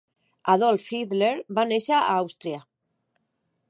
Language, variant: Catalan, Central